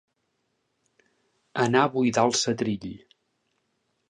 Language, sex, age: Catalan, male, 40-49